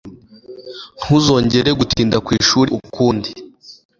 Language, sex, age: Kinyarwanda, male, under 19